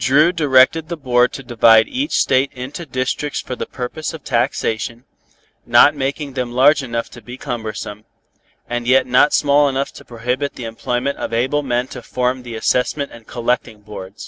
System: none